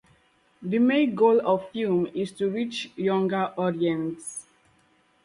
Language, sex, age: English, female, 19-29